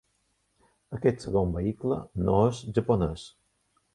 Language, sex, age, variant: Catalan, male, 50-59, Balear